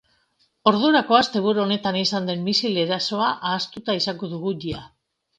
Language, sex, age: Basque, female, 50-59